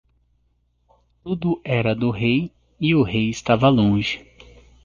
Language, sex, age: Portuguese, male, 30-39